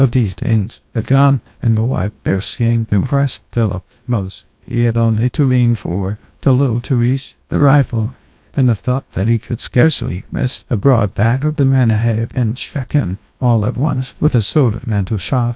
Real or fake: fake